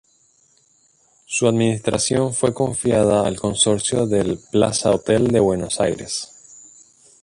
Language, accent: Spanish, Caribe: Cuba, Venezuela, Puerto Rico, República Dominicana, Panamá, Colombia caribeña, México caribeño, Costa del golfo de México